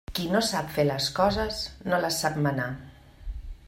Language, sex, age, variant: Catalan, female, 50-59, Central